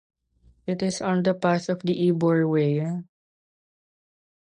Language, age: English, under 19